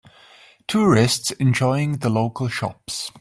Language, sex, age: English, male, 30-39